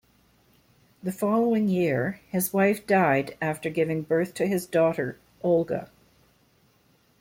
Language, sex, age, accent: English, female, 60-69, Canadian English